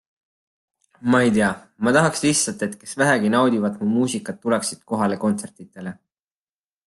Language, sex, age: Estonian, male, 19-29